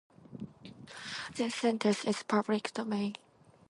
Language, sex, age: English, female, 19-29